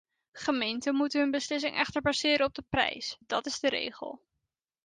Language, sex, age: Dutch, female, 19-29